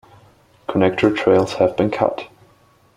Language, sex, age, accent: English, male, 19-29, United States English